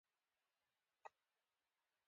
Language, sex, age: Pashto, female, 19-29